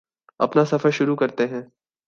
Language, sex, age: Urdu, female, 19-29